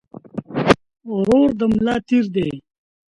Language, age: Pashto, 19-29